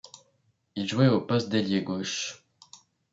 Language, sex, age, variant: French, male, under 19, Français de métropole